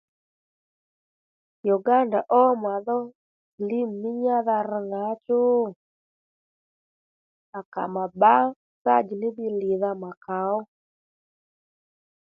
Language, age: Lendu, 19-29